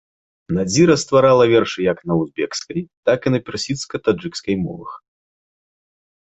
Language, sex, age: Belarusian, male, 30-39